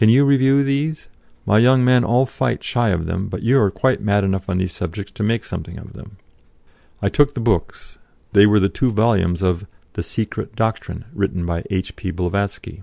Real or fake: real